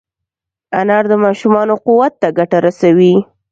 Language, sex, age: Pashto, female, 19-29